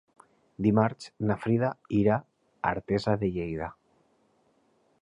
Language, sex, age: Catalan, male, 30-39